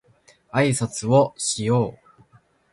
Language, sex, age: Japanese, male, 19-29